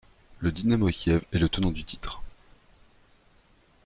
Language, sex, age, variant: French, male, 19-29, Français de métropole